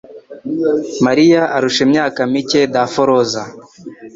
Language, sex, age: Kinyarwanda, male, 19-29